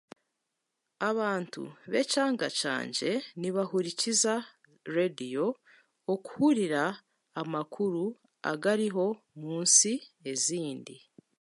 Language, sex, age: Chiga, female, 30-39